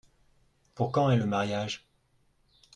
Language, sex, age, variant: French, male, 40-49, Français de métropole